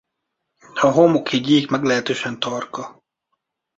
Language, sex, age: Hungarian, male, 30-39